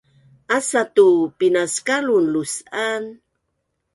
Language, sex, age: Bunun, female, 60-69